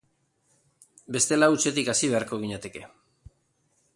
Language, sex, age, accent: Basque, male, 50-59, Erdialdekoa edo Nafarra (Gipuzkoa, Nafarroa)